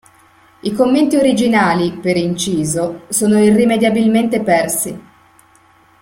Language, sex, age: Italian, female, 50-59